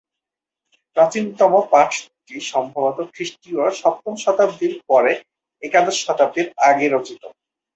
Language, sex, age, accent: Bengali, male, 19-29, Bangladeshi